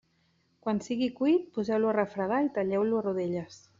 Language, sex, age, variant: Catalan, female, 40-49, Central